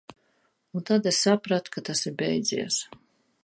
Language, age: Latvian, 60-69